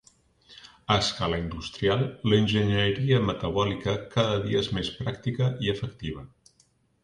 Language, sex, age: Catalan, male, 50-59